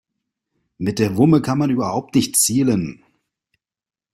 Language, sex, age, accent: German, male, 30-39, Deutschland Deutsch